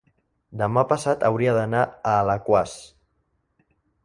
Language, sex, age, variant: Catalan, male, under 19, Central